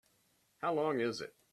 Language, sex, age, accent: English, male, 70-79, United States English